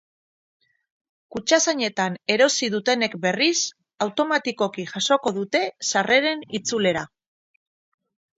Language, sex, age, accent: Basque, female, 50-59, Erdialdekoa edo Nafarra (Gipuzkoa, Nafarroa)